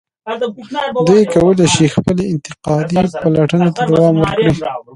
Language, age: Pashto, 19-29